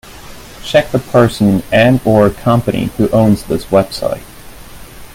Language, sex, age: English, male, 19-29